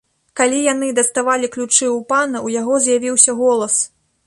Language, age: Belarusian, 19-29